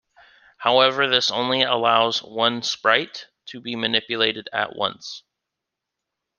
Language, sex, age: English, male, 19-29